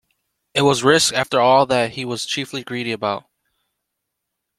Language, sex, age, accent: English, male, 19-29, United States English